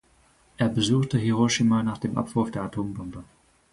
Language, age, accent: German, 19-29, Deutschland Deutsch